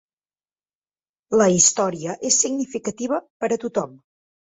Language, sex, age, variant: Catalan, female, 19-29, Central